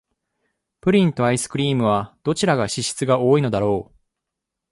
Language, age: Japanese, 19-29